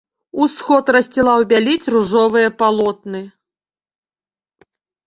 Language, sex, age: Belarusian, female, 40-49